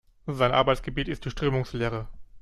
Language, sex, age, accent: German, male, 30-39, Deutschland Deutsch